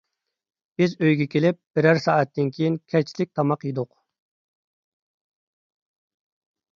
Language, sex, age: Uyghur, male, 30-39